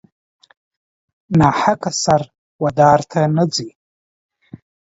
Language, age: Pashto, 19-29